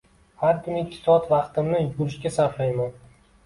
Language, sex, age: Uzbek, male, 19-29